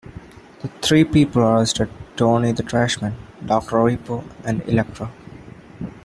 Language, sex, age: English, male, 19-29